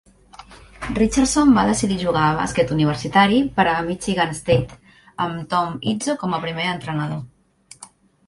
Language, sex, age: Catalan, female, 30-39